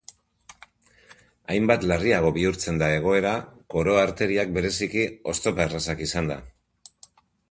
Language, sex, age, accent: Basque, male, 40-49, Mendebalekoa (Araba, Bizkaia, Gipuzkoako mendebaleko herri batzuk)